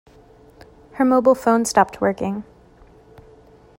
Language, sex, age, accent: English, female, 19-29, United States English